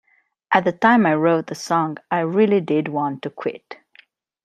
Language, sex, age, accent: English, female, 40-49, United States English